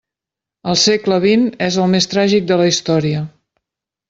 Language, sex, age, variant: Catalan, female, 50-59, Central